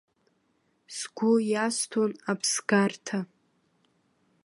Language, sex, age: Abkhazian, female, under 19